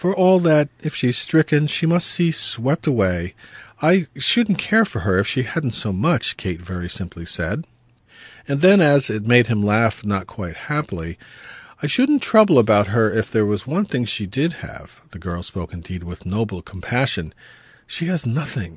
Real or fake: real